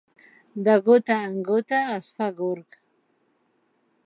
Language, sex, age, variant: Catalan, female, 40-49, Central